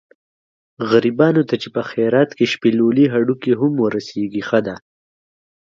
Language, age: Pashto, 19-29